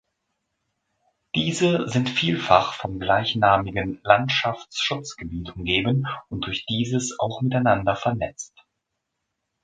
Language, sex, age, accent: German, male, 40-49, Deutschland Deutsch